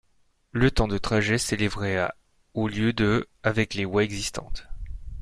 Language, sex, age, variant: French, male, 30-39, Français de métropole